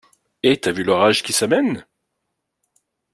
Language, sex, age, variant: French, male, 40-49, Français de métropole